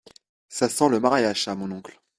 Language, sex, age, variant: French, male, 30-39, Français de métropole